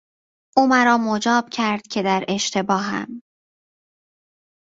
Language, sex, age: Persian, female, 19-29